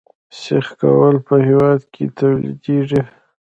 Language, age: Pashto, 19-29